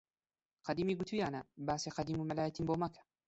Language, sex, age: Central Kurdish, male, 19-29